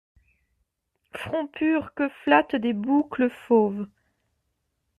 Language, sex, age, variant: French, female, 19-29, Français de métropole